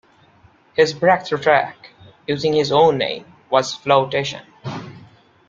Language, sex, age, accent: English, male, 19-29, India and South Asia (India, Pakistan, Sri Lanka)